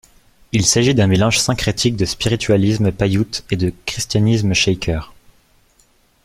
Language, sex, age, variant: French, male, 19-29, Français de métropole